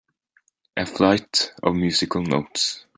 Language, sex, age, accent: English, male, under 19, United States English